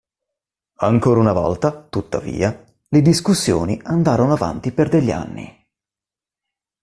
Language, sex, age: Italian, male, 30-39